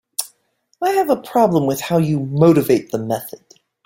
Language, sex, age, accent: English, male, 40-49, United States English